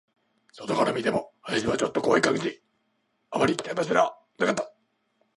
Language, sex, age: Japanese, male, 19-29